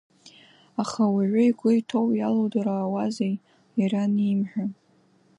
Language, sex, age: Abkhazian, female, under 19